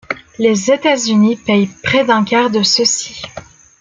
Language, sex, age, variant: French, female, 19-29, Français de métropole